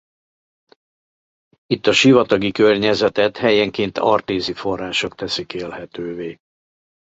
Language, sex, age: Hungarian, male, 60-69